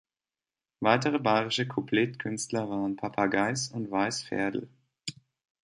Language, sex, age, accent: German, male, 19-29, Deutschland Deutsch